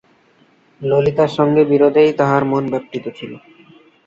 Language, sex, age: Bengali, male, 19-29